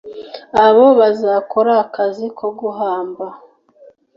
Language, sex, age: Kinyarwanda, female, 40-49